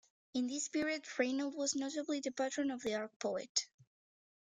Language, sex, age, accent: English, female, under 19, United States English